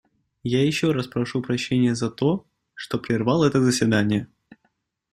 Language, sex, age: Russian, male, 19-29